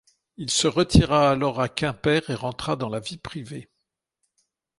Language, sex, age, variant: French, male, 60-69, Français de métropole